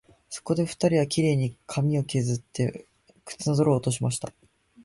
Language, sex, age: Japanese, male, 19-29